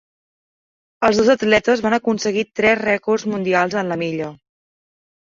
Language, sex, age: Catalan, female, under 19